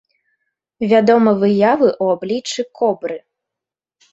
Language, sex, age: Belarusian, female, 19-29